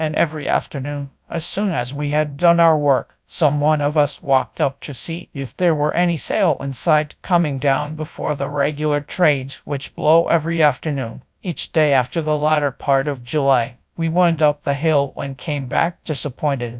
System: TTS, GradTTS